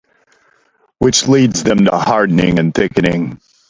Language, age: English, 40-49